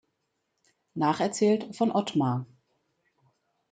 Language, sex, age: German, female, 50-59